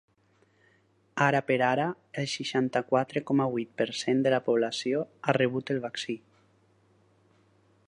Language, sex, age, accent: Catalan, male, 19-29, valencià